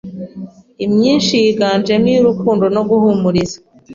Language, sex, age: Kinyarwanda, female, 40-49